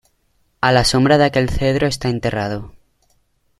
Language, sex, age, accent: Spanish, male, under 19, España: Sur peninsular (Andalucia, Extremadura, Murcia)